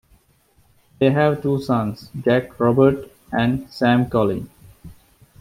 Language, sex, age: English, male, 19-29